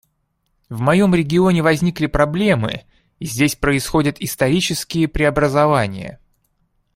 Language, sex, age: Russian, male, 19-29